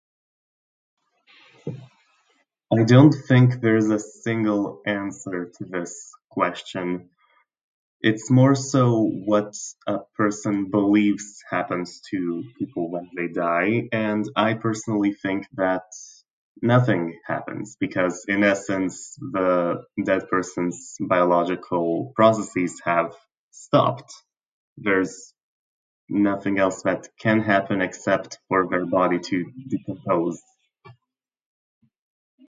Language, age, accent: English, 19-29, United States English; Australian English; England English